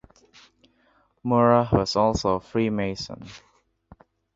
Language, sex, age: English, male, under 19